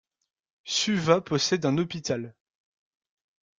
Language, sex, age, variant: French, male, 19-29, Français de métropole